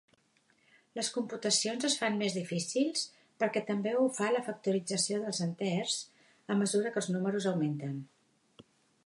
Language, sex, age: Catalan, female, 60-69